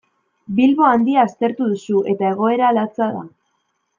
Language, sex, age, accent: Basque, female, 19-29, Mendebalekoa (Araba, Bizkaia, Gipuzkoako mendebaleko herri batzuk)